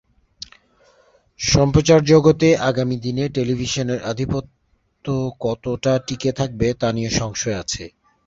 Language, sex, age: Bengali, male, 19-29